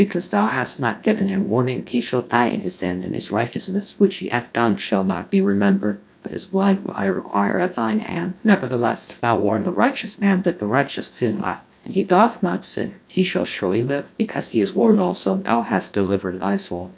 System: TTS, GlowTTS